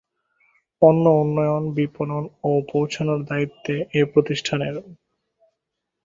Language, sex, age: Bengali, male, 19-29